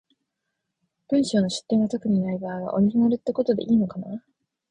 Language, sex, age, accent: Japanese, female, 19-29, 標準語